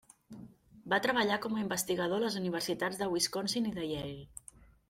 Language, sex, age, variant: Catalan, female, 30-39, Central